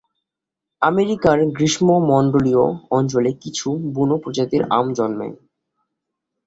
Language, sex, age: Bengali, male, under 19